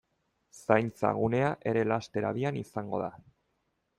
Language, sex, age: Basque, male, 30-39